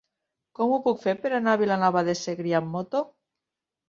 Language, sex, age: Catalan, female, 50-59